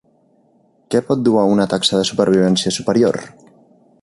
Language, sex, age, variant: Catalan, male, 19-29, Central